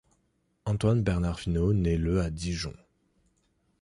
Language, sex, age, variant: French, male, 19-29, Français de métropole